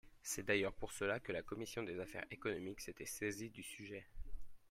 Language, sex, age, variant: French, male, 19-29, Français de métropole